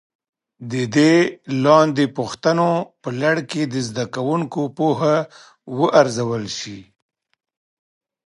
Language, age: Pashto, 50-59